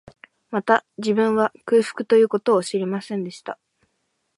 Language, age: Japanese, 19-29